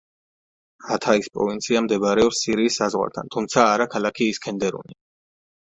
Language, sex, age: Georgian, male, 30-39